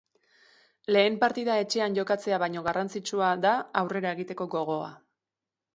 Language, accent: Basque, Erdialdekoa edo Nafarra (Gipuzkoa, Nafarroa)